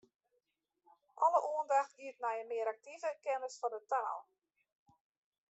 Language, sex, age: Western Frisian, female, 50-59